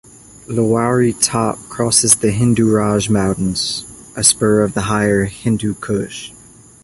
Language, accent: English, United States English